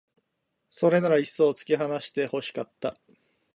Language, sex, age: Japanese, male, 40-49